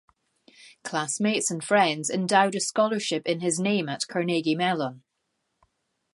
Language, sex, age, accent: English, female, 50-59, Scottish English